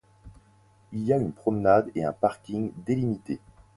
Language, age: French, 30-39